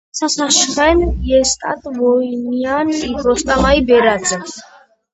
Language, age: Svan, 19-29